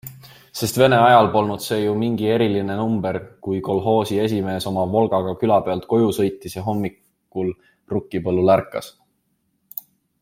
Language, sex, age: Estonian, male, 19-29